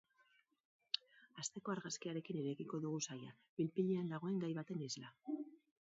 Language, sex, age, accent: Basque, female, 40-49, Mendebalekoa (Araba, Bizkaia, Gipuzkoako mendebaleko herri batzuk)